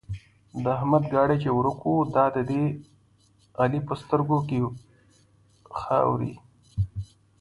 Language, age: Pashto, 19-29